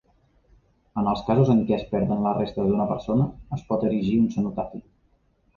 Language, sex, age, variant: Catalan, male, 30-39, Central